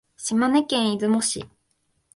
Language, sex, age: Japanese, female, 19-29